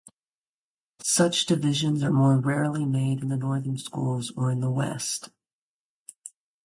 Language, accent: English, United States English